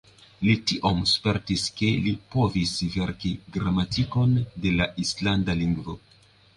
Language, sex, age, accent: Esperanto, male, 30-39, Internacia